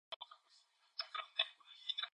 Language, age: Korean, 19-29